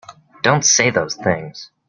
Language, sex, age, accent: English, male, under 19, Canadian English